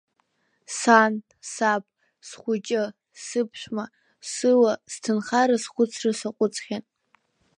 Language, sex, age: Abkhazian, female, under 19